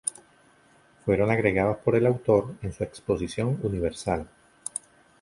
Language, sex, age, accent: Spanish, male, 40-49, Caribe: Cuba, Venezuela, Puerto Rico, República Dominicana, Panamá, Colombia caribeña, México caribeño, Costa del golfo de México